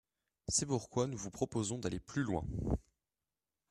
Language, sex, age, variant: French, male, under 19, Français de métropole